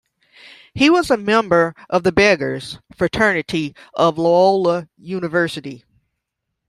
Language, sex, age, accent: English, female, 30-39, United States English